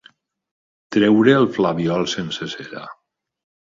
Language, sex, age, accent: Catalan, male, 40-49, valencià